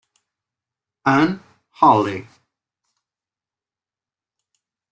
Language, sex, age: Italian, male, 40-49